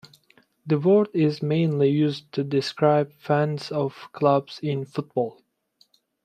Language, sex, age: English, male, 19-29